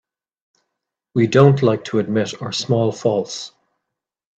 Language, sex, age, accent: English, male, 30-39, Irish English